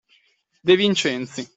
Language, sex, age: Italian, male, 19-29